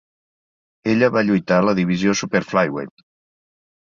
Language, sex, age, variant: Catalan, male, 50-59, Central